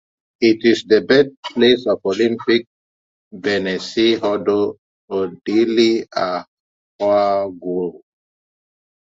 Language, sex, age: English, male, 40-49